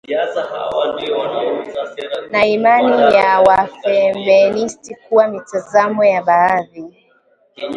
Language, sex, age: Swahili, female, 19-29